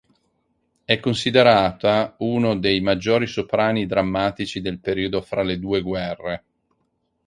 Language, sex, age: Italian, male, 50-59